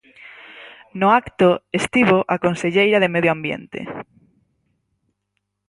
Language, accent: Galician, Normativo (estándar)